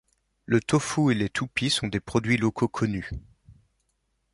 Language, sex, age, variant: French, male, 30-39, Français de métropole